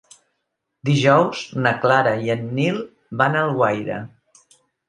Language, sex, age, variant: Catalan, female, 60-69, Central